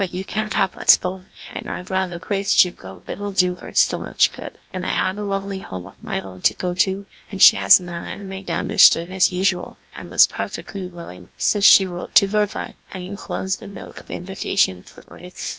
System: TTS, GlowTTS